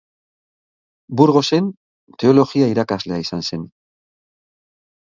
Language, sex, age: Basque, male, 60-69